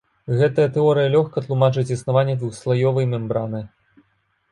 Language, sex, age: Belarusian, male, 19-29